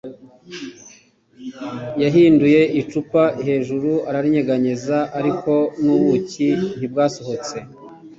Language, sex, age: Kinyarwanda, male, 50-59